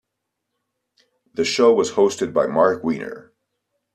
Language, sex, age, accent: English, male, 30-39, United States English